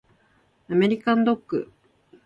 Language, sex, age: Japanese, female, 19-29